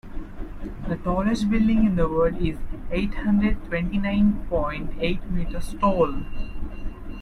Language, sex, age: English, male, 19-29